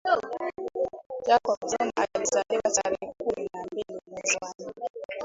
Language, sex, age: Swahili, female, 19-29